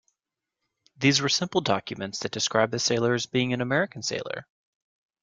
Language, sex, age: English, male, 19-29